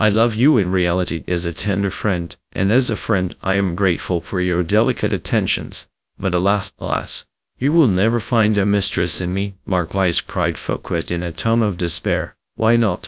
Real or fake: fake